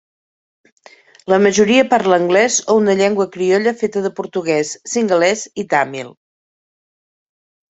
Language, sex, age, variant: Catalan, female, 50-59, Central